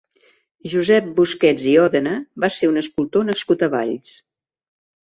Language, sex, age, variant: Catalan, female, 70-79, Central